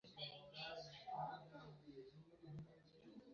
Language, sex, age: Kinyarwanda, male, 19-29